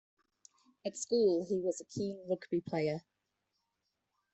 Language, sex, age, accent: English, female, 30-39, England English